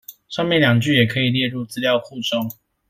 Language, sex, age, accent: Chinese, male, 19-29, 出生地：臺北市